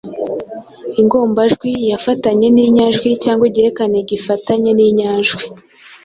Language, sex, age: Kinyarwanda, female, 19-29